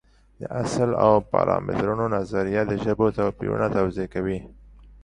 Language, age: Pashto, 40-49